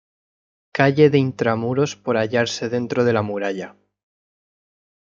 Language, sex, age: Spanish, male, 19-29